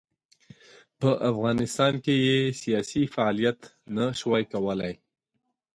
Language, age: Pashto, 40-49